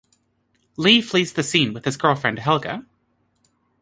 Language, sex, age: English, female, 30-39